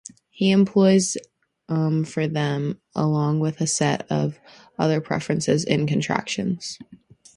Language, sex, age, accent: English, female, under 19, United States English